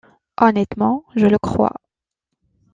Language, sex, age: French, female, 30-39